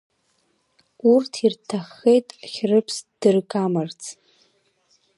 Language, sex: Abkhazian, female